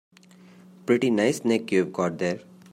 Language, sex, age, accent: English, male, 30-39, India and South Asia (India, Pakistan, Sri Lanka)